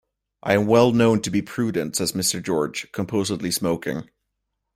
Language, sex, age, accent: English, male, 19-29, United States English